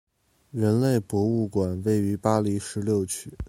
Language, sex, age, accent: Chinese, male, 19-29, 出生地：北京市